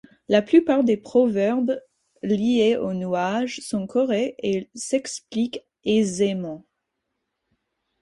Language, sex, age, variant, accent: French, female, 19-29, Français d'Amérique du Nord, Français des États-Unis